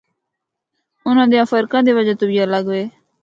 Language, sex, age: Northern Hindko, female, 19-29